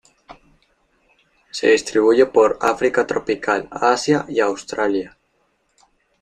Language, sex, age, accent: Spanish, male, under 19, Andino-Pacífico: Colombia, Perú, Ecuador, oeste de Bolivia y Venezuela andina